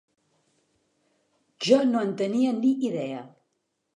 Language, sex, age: Catalan, female, 60-69